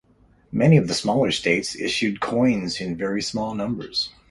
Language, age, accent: English, 60-69, Canadian English